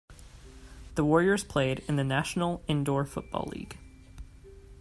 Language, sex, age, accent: English, male, 19-29, United States English